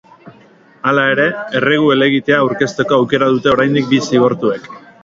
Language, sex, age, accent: Basque, male, 30-39, Erdialdekoa edo Nafarra (Gipuzkoa, Nafarroa)